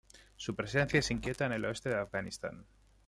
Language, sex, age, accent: Spanish, male, 30-39, España: Centro-Sur peninsular (Madrid, Toledo, Castilla-La Mancha)